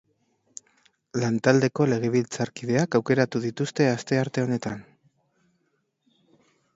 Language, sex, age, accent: Basque, male, 30-39, Mendebalekoa (Araba, Bizkaia, Gipuzkoako mendebaleko herri batzuk)